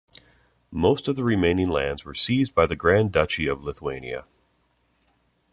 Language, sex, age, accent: English, male, 19-29, United States English